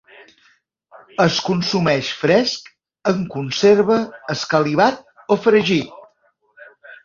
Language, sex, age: Catalan, male, 50-59